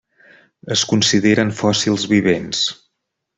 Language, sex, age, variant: Catalan, male, 30-39, Central